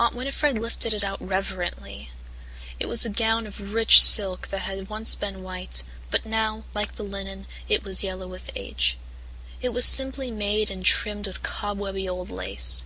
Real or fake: real